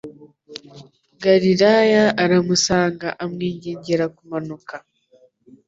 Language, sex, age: Kinyarwanda, female, 19-29